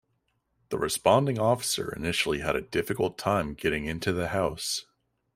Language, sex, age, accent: English, male, 19-29, United States English